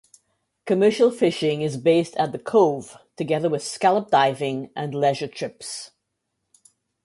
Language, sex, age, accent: English, female, 50-59, West Indies and Bermuda (Bahamas, Bermuda, Jamaica, Trinidad)